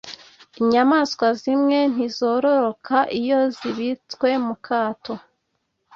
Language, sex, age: Kinyarwanda, female, 19-29